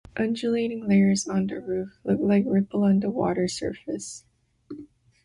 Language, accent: English, United States English